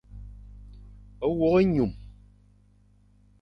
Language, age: Fang, 40-49